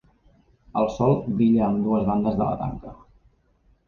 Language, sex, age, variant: Catalan, male, 30-39, Central